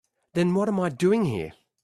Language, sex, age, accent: English, male, 50-59, Australian English